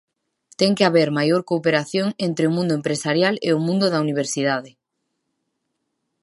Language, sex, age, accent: Galician, female, 19-29, Normativo (estándar)